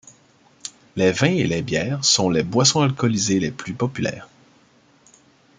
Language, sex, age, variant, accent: French, male, 30-39, Français d'Amérique du Nord, Français du Canada